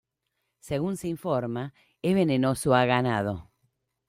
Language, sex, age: Spanish, female, 50-59